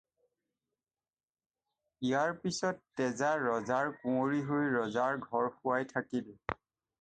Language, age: Assamese, 40-49